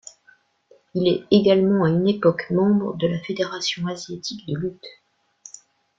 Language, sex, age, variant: French, female, 40-49, Français de métropole